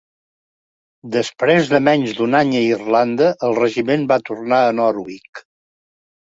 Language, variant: Catalan, Central